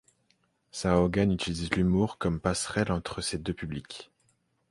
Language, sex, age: French, male, 19-29